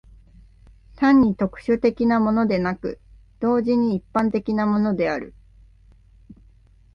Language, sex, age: Japanese, female, 19-29